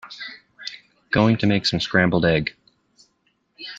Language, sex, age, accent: English, male, 19-29, United States English